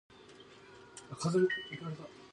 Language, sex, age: English, female, under 19